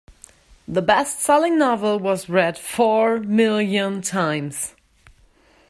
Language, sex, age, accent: English, female, 19-29, England English